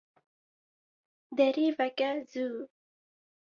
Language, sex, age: Kurdish, female, 19-29